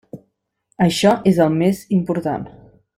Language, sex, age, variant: Catalan, female, 19-29, Nord-Occidental